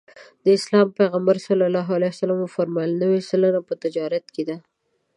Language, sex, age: Pashto, female, 19-29